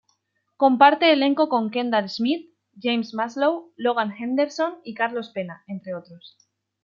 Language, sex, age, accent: Spanish, female, 19-29, España: Centro-Sur peninsular (Madrid, Toledo, Castilla-La Mancha)